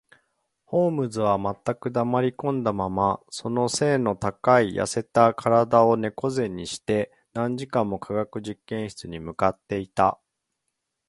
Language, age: Japanese, 40-49